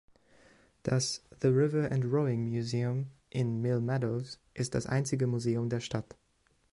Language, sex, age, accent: German, male, 19-29, Deutschland Deutsch